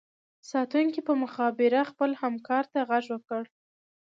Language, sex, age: Pashto, female, under 19